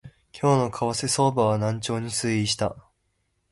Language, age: Japanese, 19-29